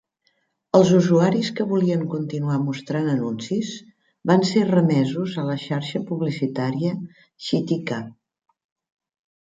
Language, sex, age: Catalan, female, 60-69